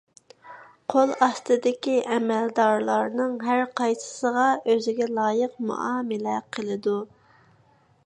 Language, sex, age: Uyghur, female, 19-29